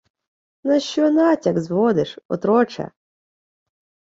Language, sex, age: Ukrainian, female, 19-29